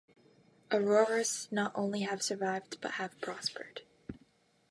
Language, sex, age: English, female, 19-29